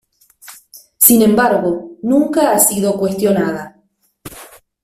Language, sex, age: Spanish, female, 40-49